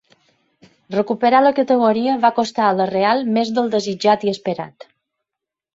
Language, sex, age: Catalan, female, 50-59